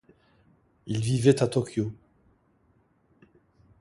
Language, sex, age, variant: French, male, 60-69, Français de métropole